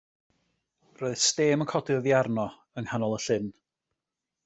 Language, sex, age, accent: Welsh, male, 30-39, Y Deyrnas Unedig Cymraeg